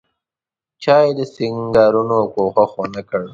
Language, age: Pashto, 19-29